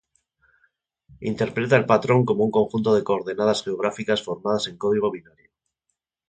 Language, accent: Spanish, España: Norte peninsular (Asturias, Castilla y León, Cantabria, País Vasco, Navarra, Aragón, La Rioja, Guadalajara, Cuenca)